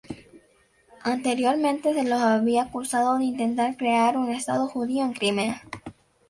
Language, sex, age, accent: Spanish, female, under 19, América central